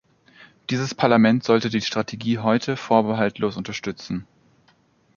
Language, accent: German, Deutschland Deutsch